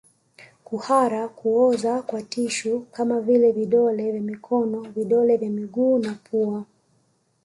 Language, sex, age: Swahili, female, 19-29